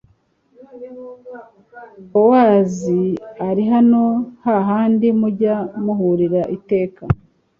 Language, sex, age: Kinyarwanda, female, 30-39